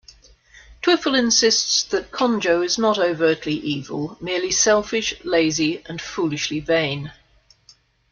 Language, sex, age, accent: English, female, 50-59, Australian English